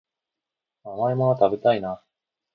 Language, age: Japanese, 30-39